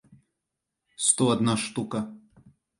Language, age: Russian, 19-29